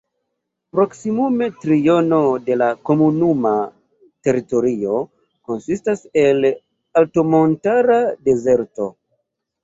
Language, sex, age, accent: Esperanto, male, 30-39, Internacia